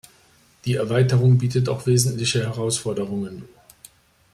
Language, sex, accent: German, male, Deutschland Deutsch